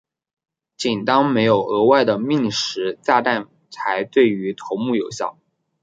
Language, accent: Chinese, 出生地：浙江省